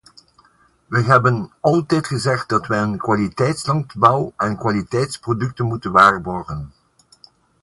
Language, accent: Dutch, Belgisch Nederlands